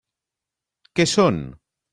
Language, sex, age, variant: Catalan, male, 40-49, Central